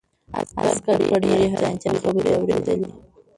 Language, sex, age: Pashto, female, under 19